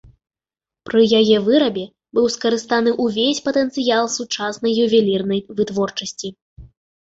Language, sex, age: Belarusian, female, 19-29